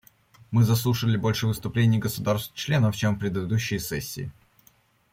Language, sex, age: Russian, male, under 19